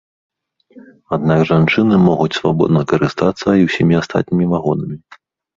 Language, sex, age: Belarusian, male, 30-39